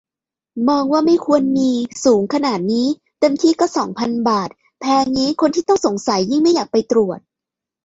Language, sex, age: Thai, female, 30-39